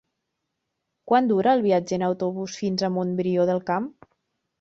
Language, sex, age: Catalan, female, 30-39